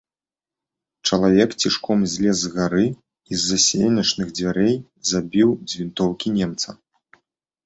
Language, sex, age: Belarusian, male, 30-39